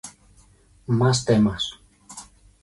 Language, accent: Spanish, España: Centro-Sur peninsular (Madrid, Toledo, Castilla-La Mancha)